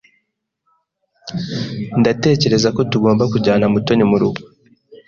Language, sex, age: Kinyarwanda, male, 19-29